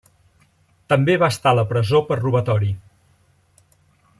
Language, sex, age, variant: Catalan, male, 50-59, Central